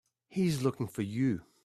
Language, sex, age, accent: English, male, 50-59, Australian English